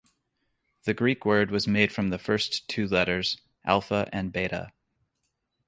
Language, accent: English, United States English